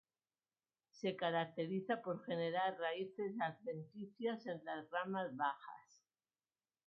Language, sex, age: Spanish, female, 50-59